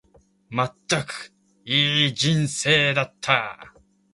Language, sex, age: Japanese, male, 19-29